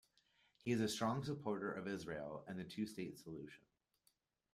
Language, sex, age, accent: English, male, 19-29, Canadian English